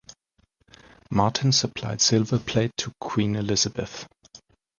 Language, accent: English, United States English